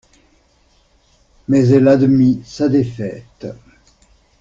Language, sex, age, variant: French, male, 60-69, Français de métropole